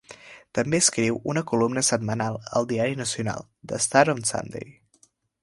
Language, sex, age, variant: Catalan, male, under 19, Central